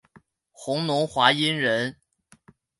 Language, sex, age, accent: Chinese, male, 19-29, 出生地：黑龙江省